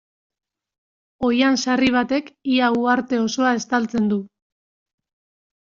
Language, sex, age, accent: Basque, female, 30-39, Erdialdekoa edo Nafarra (Gipuzkoa, Nafarroa)